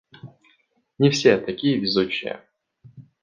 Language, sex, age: Russian, male, 19-29